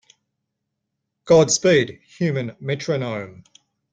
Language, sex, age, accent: English, male, 40-49, Australian English